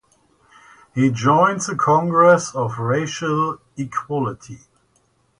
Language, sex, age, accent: English, male, 50-59, United States English